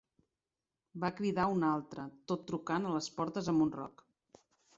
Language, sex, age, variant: Catalan, female, 40-49, Central